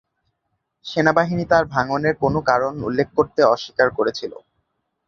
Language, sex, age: Bengali, male, under 19